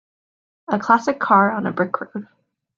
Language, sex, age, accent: English, female, 19-29, United States English